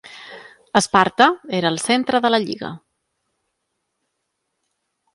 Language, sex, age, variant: Catalan, female, 40-49, Balear